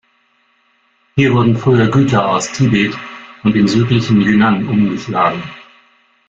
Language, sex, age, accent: German, male, 50-59, Deutschland Deutsch